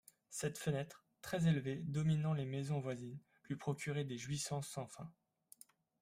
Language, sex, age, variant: French, male, 19-29, Français de métropole